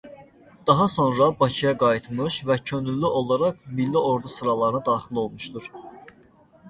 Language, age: Azerbaijani, 19-29